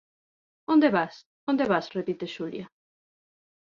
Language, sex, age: Galician, female, 40-49